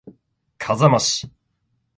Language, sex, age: Japanese, male, 19-29